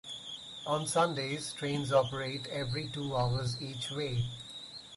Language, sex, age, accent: English, male, 30-39, India and South Asia (India, Pakistan, Sri Lanka)